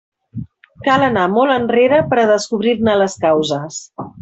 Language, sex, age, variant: Catalan, female, 40-49, Central